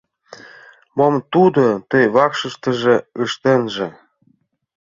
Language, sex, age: Mari, male, 40-49